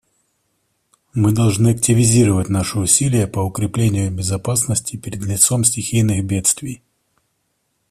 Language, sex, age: Russian, male, 30-39